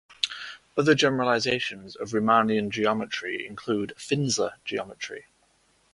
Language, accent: English, England English